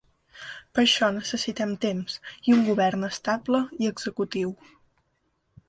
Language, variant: Catalan, Central